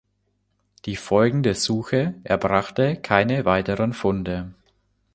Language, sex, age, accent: German, male, under 19, Deutschland Deutsch